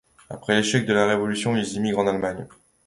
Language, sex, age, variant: French, male, 19-29, Français de métropole